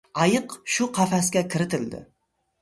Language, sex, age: Uzbek, male, 30-39